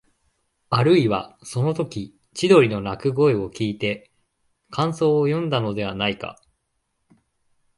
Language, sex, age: Japanese, male, 19-29